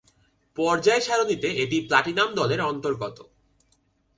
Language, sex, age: Bengali, male, 19-29